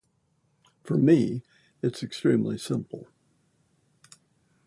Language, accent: English, United States English